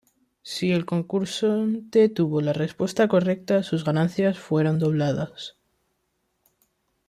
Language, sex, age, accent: Spanish, male, under 19, España: Centro-Sur peninsular (Madrid, Toledo, Castilla-La Mancha)